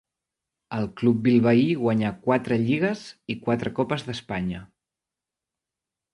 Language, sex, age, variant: Catalan, male, 30-39, Central